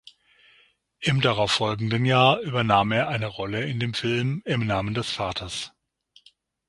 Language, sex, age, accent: German, male, 50-59, Deutschland Deutsch; Süddeutsch